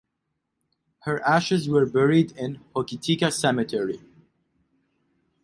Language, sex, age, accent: English, male, 19-29, United States English